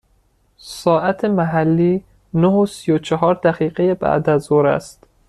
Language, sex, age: Persian, male, 19-29